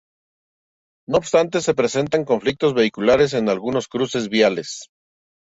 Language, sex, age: Spanish, male, 50-59